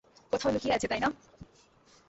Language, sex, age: Bengali, male, 19-29